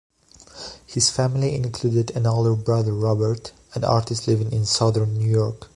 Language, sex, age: English, male, 19-29